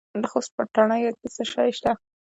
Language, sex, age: Pashto, female, under 19